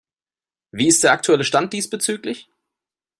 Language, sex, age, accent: German, male, 30-39, Deutschland Deutsch